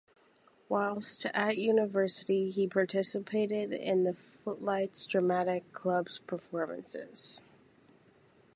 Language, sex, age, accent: English, female, 19-29, United States English